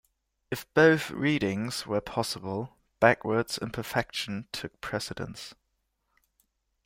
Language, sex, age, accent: English, male, 19-29, England English